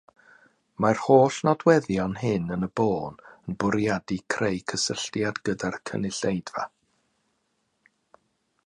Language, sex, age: Welsh, male, 60-69